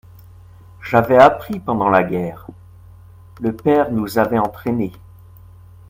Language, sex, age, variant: French, male, 40-49, Français de métropole